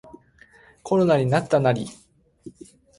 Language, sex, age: Japanese, male, under 19